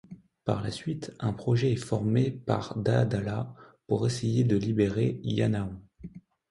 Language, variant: French, Français de métropole